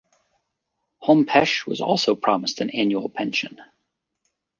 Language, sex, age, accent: English, male, 40-49, United States English